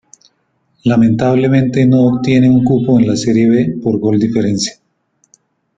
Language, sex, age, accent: Spanish, male, 50-59, Andino-Pacífico: Colombia, Perú, Ecuador, oeste de Bolivia y Venezuela andina